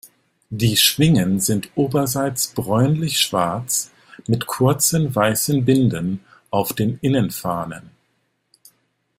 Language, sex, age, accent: German, male, 50-59, Deutschland Deutsch